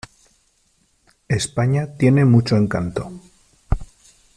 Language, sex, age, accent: Spanish, male, 30-39, España: Norte peninsular (Asturias, Castilla y León, Cantabria, País Vasco, Navarra, Aragón, La Rioja, Guadalajara, Cuenca)